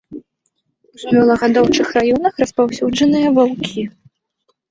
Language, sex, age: Belarusian, female, 19-29